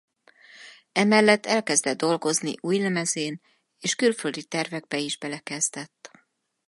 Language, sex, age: Hungarian, female, 50-59